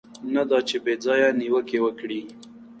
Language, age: Pashto, 19-29